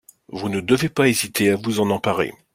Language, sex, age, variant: French, male, 40-49, Français de métropole